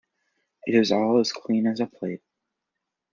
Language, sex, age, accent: English, male, under 19, United States English